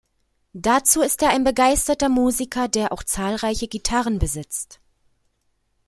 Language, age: German, 30-39